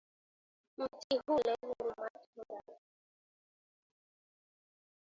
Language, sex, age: Swahili, female, 19-29